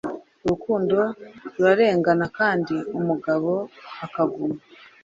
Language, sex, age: Kinyarwanda, female, 30-39